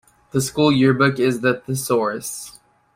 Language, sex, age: English, male, 19-29